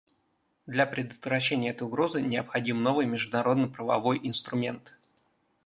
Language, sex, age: Russian, male, 19-29